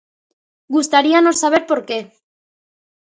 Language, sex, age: Galician, female, under 19